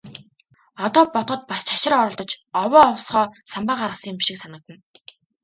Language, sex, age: Mongolian, female, 19-29